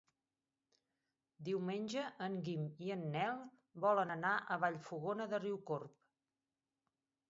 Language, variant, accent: Catalan, Central, central